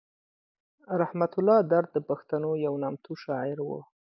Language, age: Pashto, 19-29